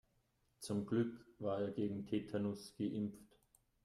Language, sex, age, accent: German, male, 30-39, Österreichisches Deutsch